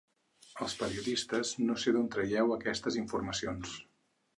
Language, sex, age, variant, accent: Catalan, male, 50-59, Central, central